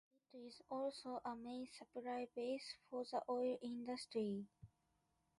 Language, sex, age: English, female, 19-29